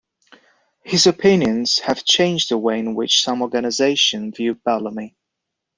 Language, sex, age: English, male, 30-39